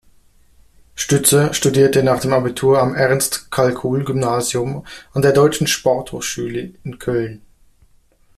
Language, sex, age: German, male, 30-39